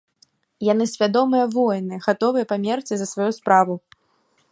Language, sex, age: Belarusian, female, 19-29